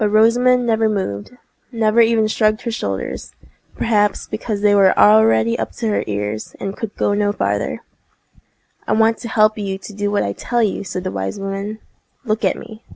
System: none